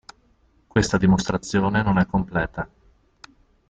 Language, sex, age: Italian, male, 40-49